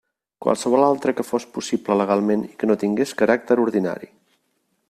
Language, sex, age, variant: Catalan, male, 50-59, Central